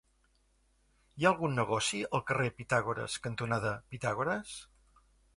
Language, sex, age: Catalan, male, 60-69